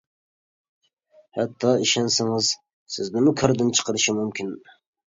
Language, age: Uyghur, 30-39